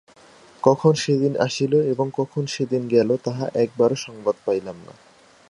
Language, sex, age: Bengali, male, 19-29